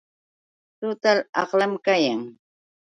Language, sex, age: Yauyos Quechua, female, 60-69